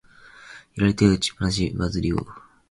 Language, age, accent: Japanese, under 19, 標準語